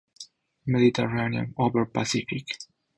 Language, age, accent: English, under 19, United States English